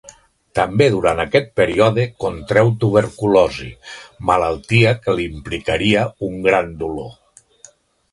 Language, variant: Catalan, Nord-Occidental